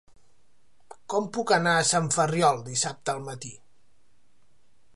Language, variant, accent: Catalan, Central, Oriental